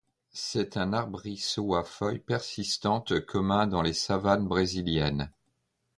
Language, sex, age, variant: French, male, 50-59, Français de métropole